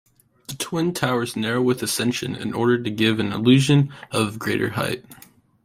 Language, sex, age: English, male, under 19